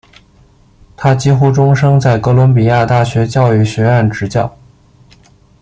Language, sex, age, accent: Chinese, male, 19-29, 出生地：北京市